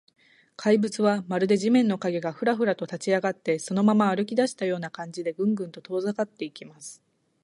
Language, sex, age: Japanese, female, 19-29